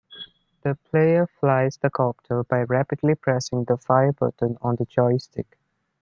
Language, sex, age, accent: English, male, 19-29, India and South Asia (India, Pakistan, Sri Lanka)